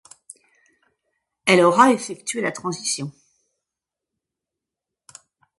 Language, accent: French, Français de l'ouest de la France